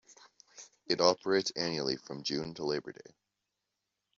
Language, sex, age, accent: English, male, under 19, Canadian English